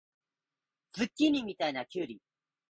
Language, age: Japanese, 19-29